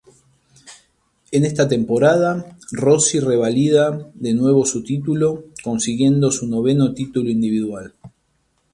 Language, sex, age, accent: Spanish, male, 40-49, Rioplatense: Argentina, Uruguay, este de Bolivia, Paraguay